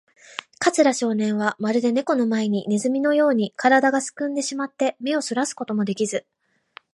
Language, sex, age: Japanese, female, 19-29